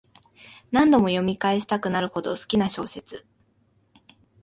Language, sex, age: Japanese, female, 19-29